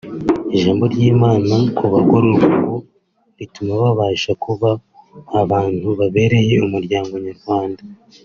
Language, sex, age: Kinyarwanda, male, 19-29